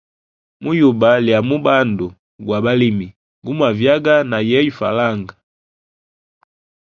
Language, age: Hemba, 19-29